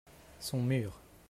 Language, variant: French, Français de métropole